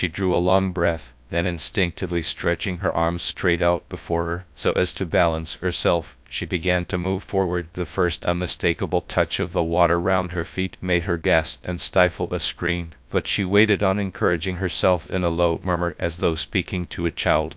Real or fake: fake